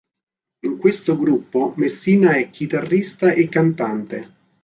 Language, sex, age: Italian, male, 40-49